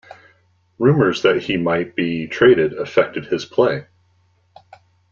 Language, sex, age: English, male, 40-49